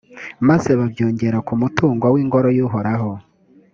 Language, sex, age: Kinyarwanda, male, 19-29